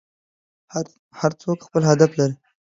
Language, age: Pashto, 19-29